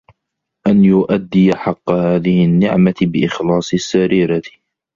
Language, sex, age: Arabic, male, 30-39